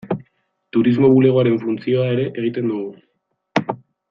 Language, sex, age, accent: Basque, male, 19-29, Erdialdekoa edo Nafarra (Gipuzkoa, Nafarroa)